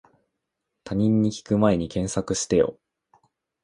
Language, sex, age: Japanese, male, 19-29